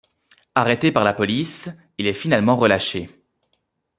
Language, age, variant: French, 19-29, Français de métropole